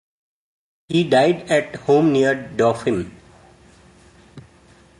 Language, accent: English, India and South Asia (India, Pakistan, Sri Lanka)